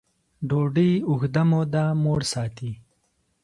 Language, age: Pashto, 30-39